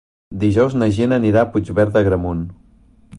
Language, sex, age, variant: Catalan, male, 40-49, Central